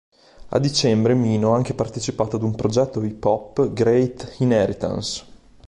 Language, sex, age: Italian, male, 19-29